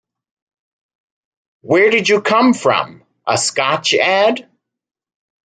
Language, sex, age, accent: English, male, 30-39, United States English